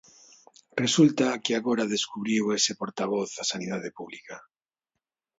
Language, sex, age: Galician, male, 50-59